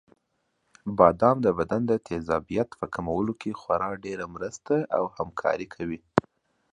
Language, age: Pashto, 19-29